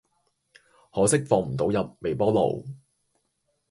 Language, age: Cantonese, 19-29